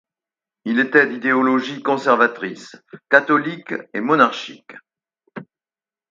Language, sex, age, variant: French, male, 60-69, Français de métropole